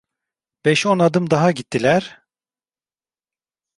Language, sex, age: Turkish, male, 30-39